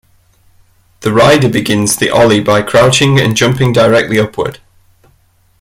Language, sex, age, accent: English, male, 30-39, England English